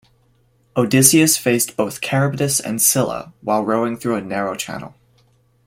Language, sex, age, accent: English, male, 19-29, Canadian English